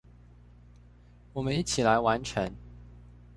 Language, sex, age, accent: Chinese, male, 19-29, 出生地：彰化縣